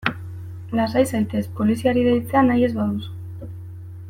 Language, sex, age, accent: Basque, female, 19-29, Erdialdekoa edo Nafarra (Gipuzkoa, Nafarroa)